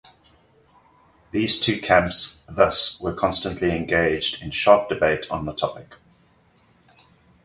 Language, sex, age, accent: English, male, 40-49, Southern African (South Africa, Zimbabwe, Namibia)